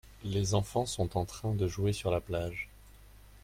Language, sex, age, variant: French, male, 30-39, Français de métropole